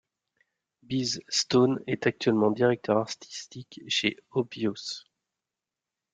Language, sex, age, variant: French, male, 40-49, Français de métropole